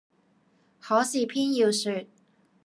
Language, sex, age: Cantonese, female, 19-29